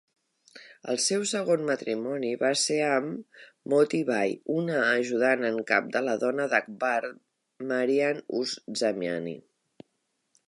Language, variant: Catalan, Central